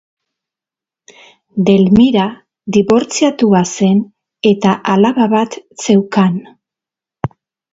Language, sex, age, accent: Basque, female, 50-59, Mendebalekoa (Araba, Bizkaia, Gipuzkoako mendebaleko herri batzuk)